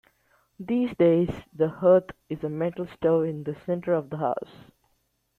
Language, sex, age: English, male, 19-29